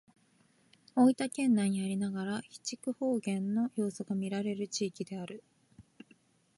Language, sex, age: Japanese, female, 30-39